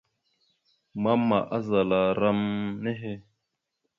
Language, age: Mada (Cameroon), 19-29